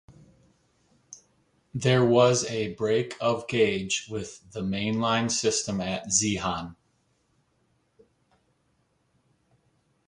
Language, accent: English, United States English